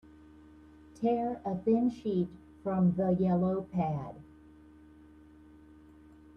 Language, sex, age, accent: English, female, 70-79, United States English